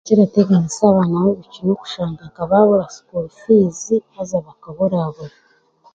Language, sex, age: Chiga, male, 30-39